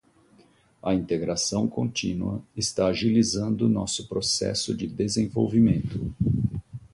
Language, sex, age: Portuguese, male, 50-59